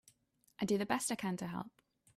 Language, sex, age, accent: English, female, 19-29, England English